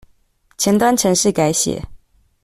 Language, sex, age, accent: Chinese, female, 19-29, 出生地：臺北市